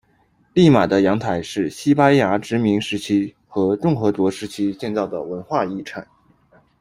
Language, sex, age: Chinese, male, 19-29